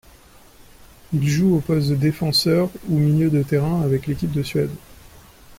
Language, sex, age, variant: French, male, 40-49, Français de métropole